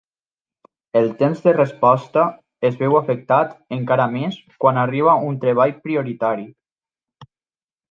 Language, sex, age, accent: Catalan, male, 19-29, valencià